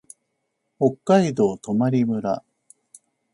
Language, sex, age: Japanese, male, 50-59